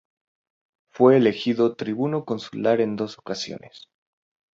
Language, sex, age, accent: Spanish, male, 19-29, México